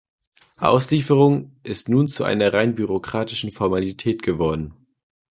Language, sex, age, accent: German, male, 19-29, Deutschland Deutsch